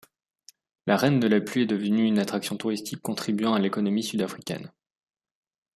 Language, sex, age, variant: French, male, 19-29, Français de métropole